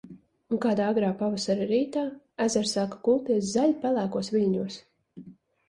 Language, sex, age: Latvian, female, 30-39